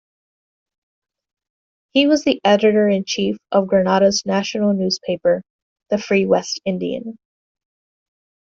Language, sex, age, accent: English, female, 30-39, United States English